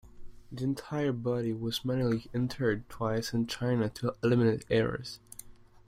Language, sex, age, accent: English, male, under 19, Canadian English